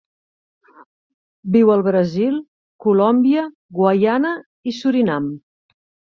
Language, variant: Catalan, Central